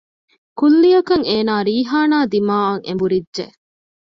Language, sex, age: Divehi, female, 19-29